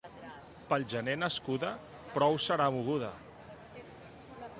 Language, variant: Catalan, Central